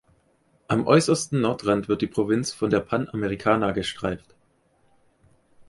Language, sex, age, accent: German, male, 30-39, Deutschland Deutsch